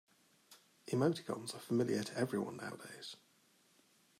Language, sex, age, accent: English, male, 30-39, England English